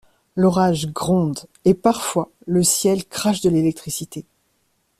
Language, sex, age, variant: French, female, 40-49, Français de métropole